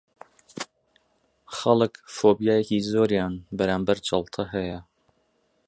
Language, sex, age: Central Kurdish, male, 19-29